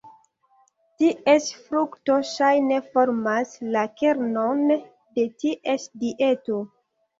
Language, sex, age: Esperanto, female, 19-29